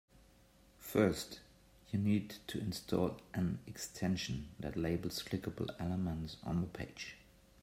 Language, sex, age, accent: English, male, 40-49, England English